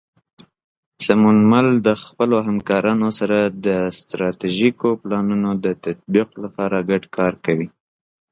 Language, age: Pashto, 19-29